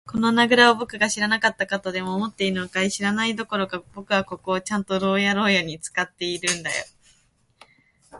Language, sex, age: Japanese, female, 19-29